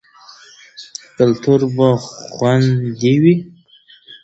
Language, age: Pashto, 19-29